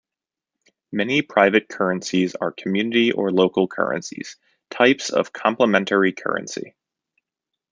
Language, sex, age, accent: English, male, 30-39, United States English